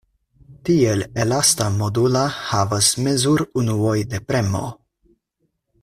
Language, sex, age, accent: Esperanto, male, 19-29, Internacia